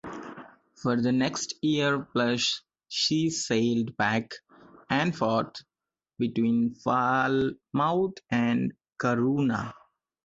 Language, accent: English, India and South Asia (India, Pakistan, Sri Lanka)